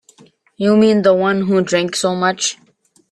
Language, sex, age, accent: English, male, 30-39, United States English